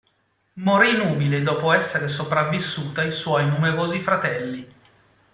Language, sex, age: Italian, male, 40-49